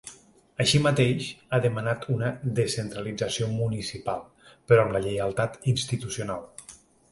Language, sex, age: Catalan, male, 40-49